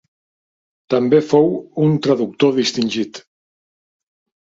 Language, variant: Catalan, Nord-Occidental